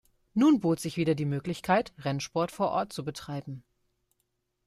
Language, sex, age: German, female, 19-29